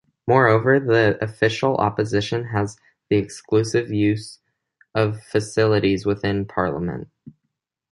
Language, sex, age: English, male, under 19